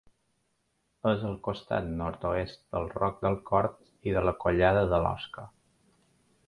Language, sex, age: Catalan, male, 40-49